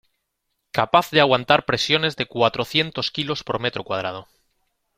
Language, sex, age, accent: Spanish, male, 30-39, España: Centro-Sur peninsular (Madrid, Toledo, Castilla-La Mancha)